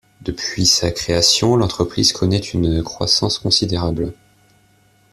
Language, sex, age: French, male, 19-29